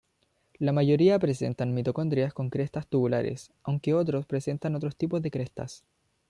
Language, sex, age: Spanish, male, under 19